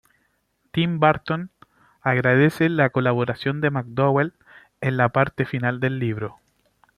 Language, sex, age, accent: Spanish, male, 19-29, Chileno: Chile, Cuyo